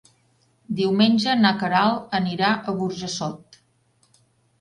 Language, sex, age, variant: Catalan, female, 50-59, Central